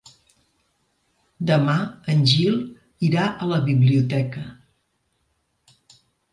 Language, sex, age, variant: Catalan, female, 60-69, Central